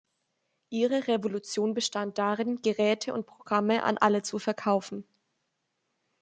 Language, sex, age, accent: German, female, 19-29, Deutschland Deutsch